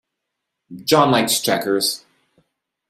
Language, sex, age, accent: English, male, 19-29, United States English